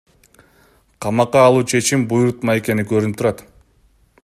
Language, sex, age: Kyrgyz, male, 19-29